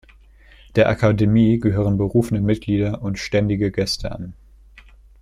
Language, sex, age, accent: German, male, under 19, Deutschland Deutsch